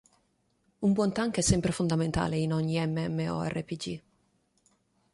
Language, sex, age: Italian, female, 30-39